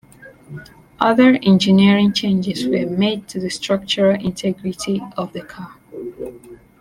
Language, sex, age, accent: English, female, 19-29, England English